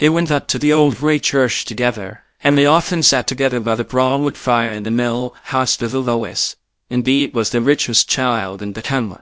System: TTS, VITS